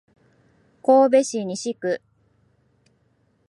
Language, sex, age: Japanese, female, 40-49